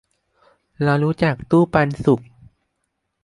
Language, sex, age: Thai, male, under 19